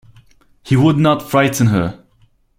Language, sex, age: English, male, 19-29